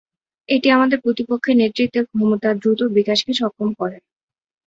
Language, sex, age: Bengali, female, 19-29